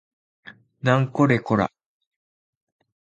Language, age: Japanese, 19-29